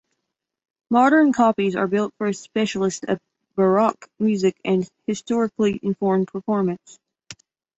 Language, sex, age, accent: English, female, 19-29, United States English